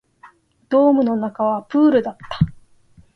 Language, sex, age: Japanese, female, 30-39